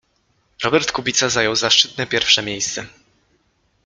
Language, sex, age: Polish, male, 19-29